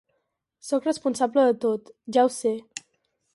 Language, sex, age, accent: Catalan, female, under 19, gironí